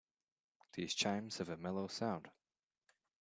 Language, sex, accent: English, male, United States English